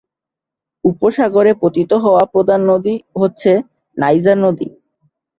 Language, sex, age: Bengali, male, 19-29